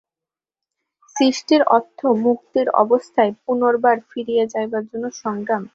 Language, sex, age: Bengali, female, 19-29